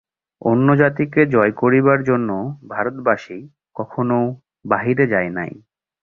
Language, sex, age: Bengali, male, 19-29